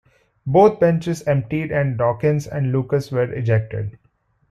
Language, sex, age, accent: English, male, 30-39, India and South Asia (India, Pakistan, Sri Lanka)